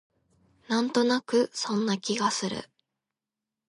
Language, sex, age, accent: Japanese, female, 19-29, 標準語